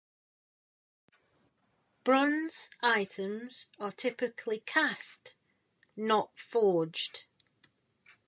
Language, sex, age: English, female, 40-49